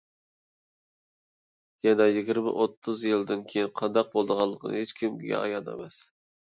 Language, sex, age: Uyghur, male, 19-29